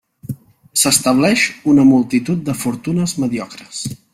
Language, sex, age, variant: Catalan, male, 19-29, Central